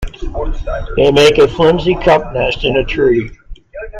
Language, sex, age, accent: English, male, 60-69, United States English